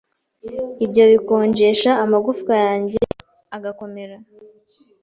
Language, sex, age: Kinyarwanda, female, 19-29